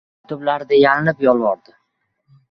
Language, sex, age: Uzbek, male, 19-29